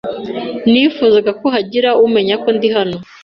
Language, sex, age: Kinyarwanda, female, 19-29